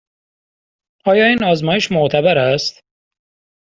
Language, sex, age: Persian, male, 19-29